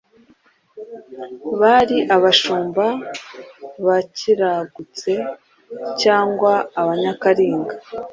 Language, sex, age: Kinyarwanda, female, 19-29